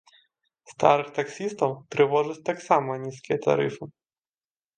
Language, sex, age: Belarusian, male, 19-29